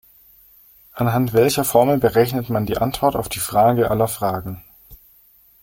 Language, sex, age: German, male, 19-29